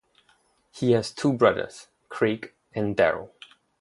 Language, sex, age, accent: English, male, 19-29, Singaporean English